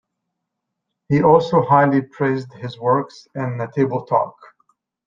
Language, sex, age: English, male, 50-59